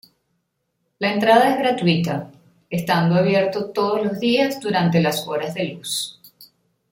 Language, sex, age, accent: Spanish, female, 40-49, Caribe: Cuba, Venezuela, Puerto Rico, República Dominicana, Panamá, Colombia caribeña, México caribeño, Costa del golfo de México